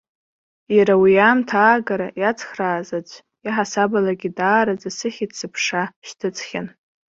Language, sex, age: Abkhazian, male, under 19